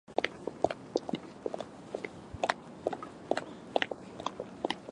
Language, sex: Japanese, female